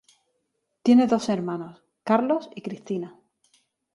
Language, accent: Spanish, España: Sur peninsular (Andalucia, Extremadura, Murcia)